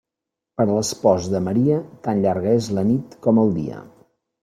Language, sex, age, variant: Catalan, male, 50-59, Central